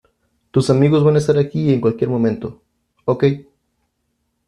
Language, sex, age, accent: Spanish, male, 30-39, México